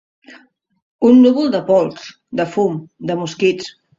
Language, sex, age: Catalan, female, 50-59